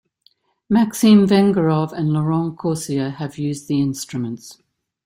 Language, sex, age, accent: English, female, 60-69, Australian English